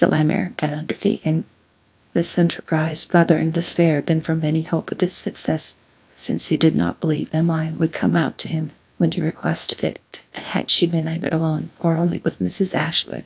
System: TTS, GlowTTS